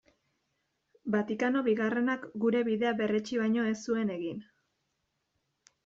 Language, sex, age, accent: Basque, female, 19-29, Mendebalekoa (Araba, Bizkaia, Gipuzkoako mendebaleko herri batzuk)